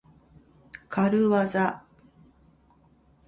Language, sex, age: Japanese, female, 50-59